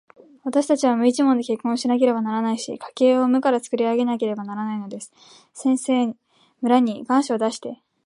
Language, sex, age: Japanese, female, 19-29